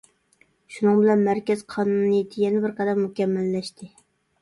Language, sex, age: Uyghur, female, 30-39